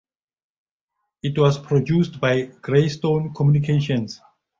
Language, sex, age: English, male, 50-59